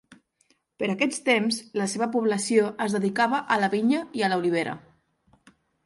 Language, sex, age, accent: Catalan, female, 19-29, central; nord-occidental